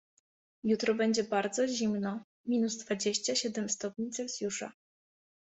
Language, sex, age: Polish, female, 30-39